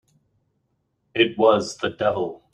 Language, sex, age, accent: English, male, 19-29, United States English